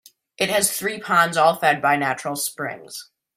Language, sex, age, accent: English, male, under 19, United States English